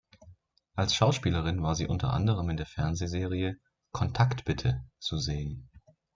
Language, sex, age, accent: German, male, 19-29, Deutschland Deutsch